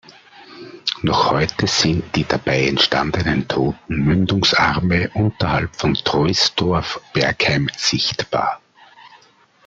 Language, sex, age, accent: German, male, 40-49, Österreichisches Deutsch